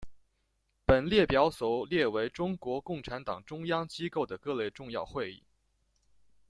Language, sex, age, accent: Chinese, male, under 19, 出生地：湖北省